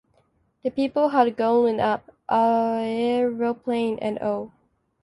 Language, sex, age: English, female, 19-29